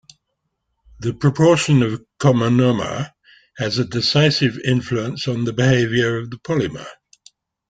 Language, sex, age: English, male, 80-89